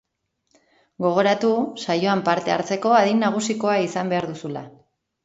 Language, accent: Basque, Erdialdekoa edo Nafarra (Gipuzkoa, Nafarroa)